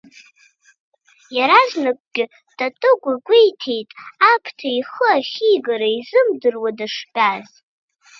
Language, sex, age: Abkhazian, female, 30-39